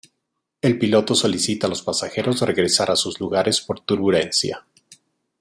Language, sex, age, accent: Spanish, male, 40-49, Andino-Pacífico: Colombia, Perú, Ecuador, oeste de Bolivia y Venezuela andina